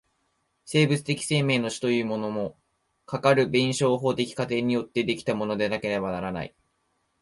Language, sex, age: Japanese, male, 19-29